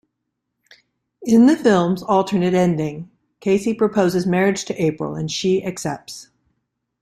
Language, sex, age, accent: English, female, 50-59, United States English